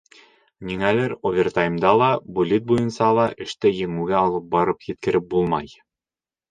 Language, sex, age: Bashkir, male, under 19